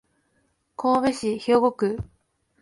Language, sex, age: Japanese, female, 19-29